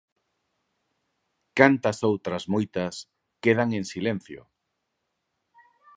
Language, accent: Galician, Normativo (estándar)